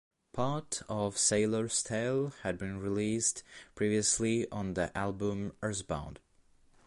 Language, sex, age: English, male, under 19